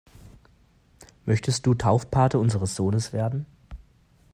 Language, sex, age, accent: German, male, 19-29, Deutschland Deutsch